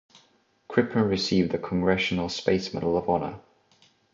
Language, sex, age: English, male, 19-29